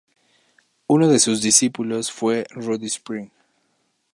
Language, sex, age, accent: Spanish, male, 19-29, México